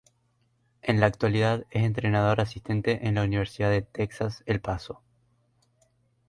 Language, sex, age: Spanish, male, under 19